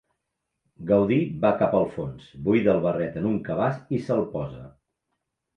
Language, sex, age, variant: Catalan, male, 50-59, Central